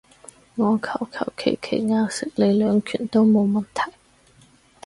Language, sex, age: Cantonese, female, 30-39